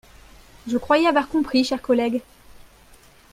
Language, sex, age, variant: French, female, 19-29, Français de métropole